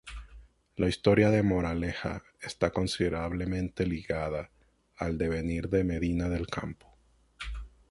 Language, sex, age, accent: Spanish, male, 19-29, Caribe: Cuba, Venezuela, Puerto Rico, República Dominicana, Panamá, Colombia caribeña, México caribeño, Costa del golfo de México